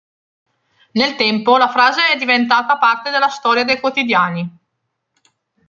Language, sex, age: Italian, female, 30-39